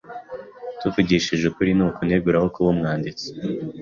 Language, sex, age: Kinyarwanda, male, 19-29